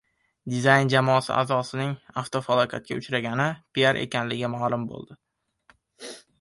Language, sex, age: Uzbek, male, under 19